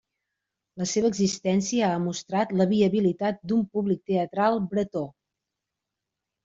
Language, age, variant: Catalan, 40-49, Central